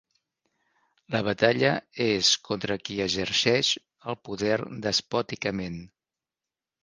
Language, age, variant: Catalan, 50-59, Central